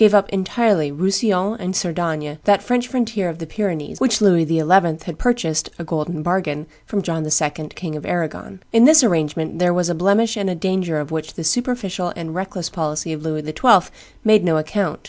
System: none